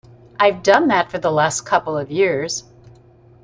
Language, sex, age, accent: English, female, 60-69, United States English